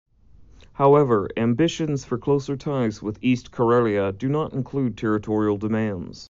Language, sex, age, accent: English, male, 30-39, Canadian English